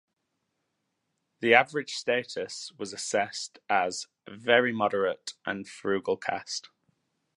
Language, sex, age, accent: English, male, 19-29, England English